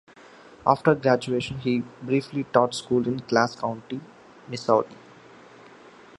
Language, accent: English, India and South Asia (India, Pakistan, Sri Lanka)